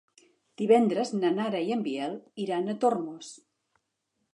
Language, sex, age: Catalan, female, 60-69